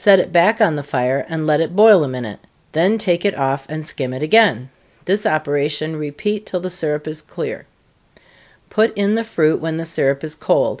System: none